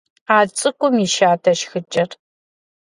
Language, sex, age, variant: Kabardian, female, 40-49, Адыгэбзэ (Къэбэрдей, Кирил, Урысей)